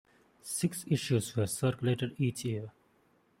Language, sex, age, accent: English, male, 19-29, India and South Asia (India, Pakistan, Sri Lanka)